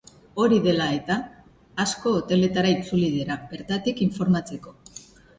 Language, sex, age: Basque, female, 50-59